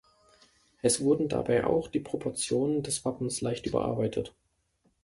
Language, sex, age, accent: German, male, 19-29, Deutschland Deutsch